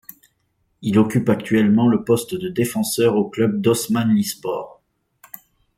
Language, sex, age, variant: French, male, 40-49, Français de métropole